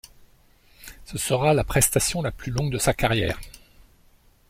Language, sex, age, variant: French, male, 50-59, Français de métropole